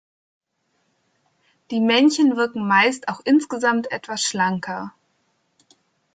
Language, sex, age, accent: German, female, 19-29, Deutschland Deutsch